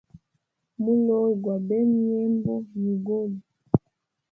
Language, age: Hemba, 30-39